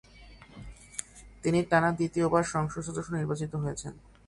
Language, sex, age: Bengali, male, 19-29